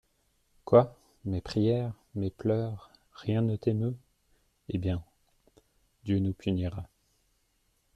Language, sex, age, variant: French, male, 30-39, Français de métropole